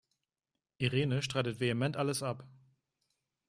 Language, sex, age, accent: German, male, 19-29, Deutschland Deutsch